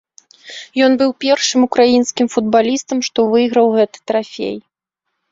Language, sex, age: Belarusian, female, 19-29